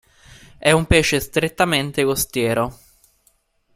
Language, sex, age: Italian, male, 19-29